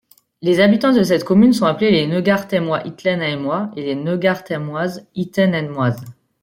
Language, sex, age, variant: French, female, 30-39, Français de métropole